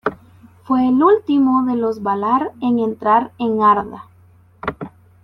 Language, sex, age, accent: Spanish, female, 19-29, América central